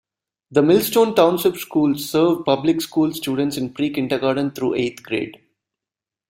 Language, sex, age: English, male, 19-29